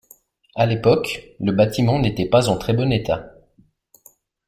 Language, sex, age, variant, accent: French, male, 30-39, Français d'Europe, Français de Suisse